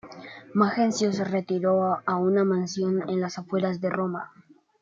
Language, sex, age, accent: Spanish, male, under 19, España: Norte peninsular (Asturias, Castilla y León, Cantabria, País Vasco, Navarra, Aragón, La Rioja, Guadalajara, Cuenca)